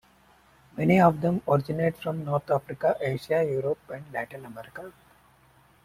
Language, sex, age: English, male, 19-29